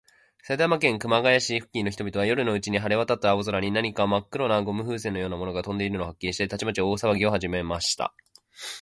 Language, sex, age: Japanese, male, 19-29